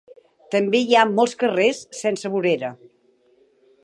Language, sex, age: Catalan, female, 60-69